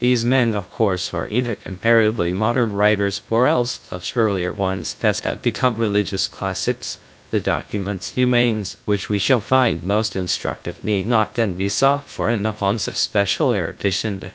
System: TTS, GlowTTS